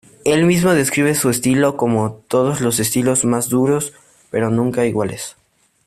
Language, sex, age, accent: Spanish, male, under 19, México